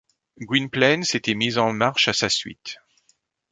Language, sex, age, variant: French, male, 50-59, Français de métropole